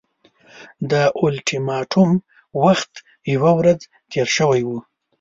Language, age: Pashto, 30-39